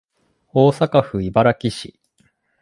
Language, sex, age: Japanese, male, 19-29